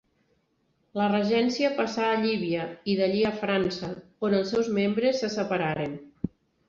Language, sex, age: Catalan, female, 40-49